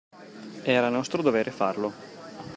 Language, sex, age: Italian, male, 30-39